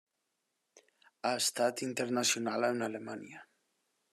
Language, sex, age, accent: Catalan, male, 19-29, valencià